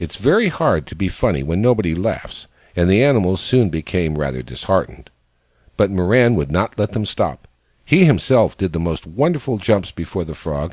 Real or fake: real